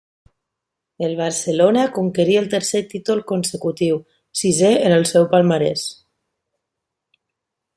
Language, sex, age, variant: Catalan, female, 30-39, Nord-Occidental